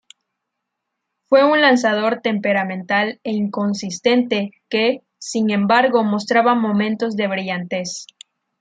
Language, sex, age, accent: Spanish, female, 19-29, México